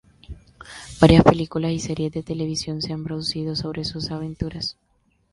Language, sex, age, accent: Spanish, female, under 19, Caribe: Cuba, Venezuela, Puerto Rico, República Dominicana, Panamá, Colombia caribeña, México caribeño, Costa del golfo de México